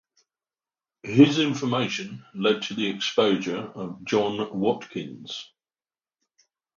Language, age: English, 60-69